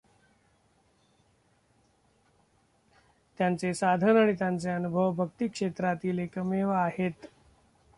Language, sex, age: Marathi, male, 30-39